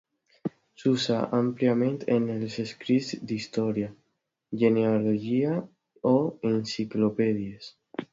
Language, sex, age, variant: Catalan, male, under 19, Alacantí